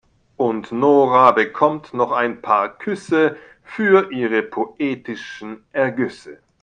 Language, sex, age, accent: German, male, 60-69, Deutschland Deutsch